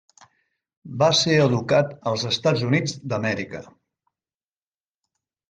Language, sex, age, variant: Catalan, male, 70-79, Central